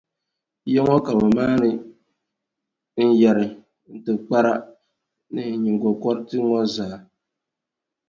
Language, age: Dagbani, 30-39